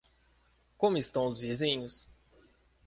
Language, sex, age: Portuguese, male, 19-29